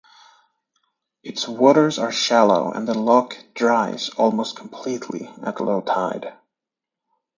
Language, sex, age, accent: English, male, 30-39, United States English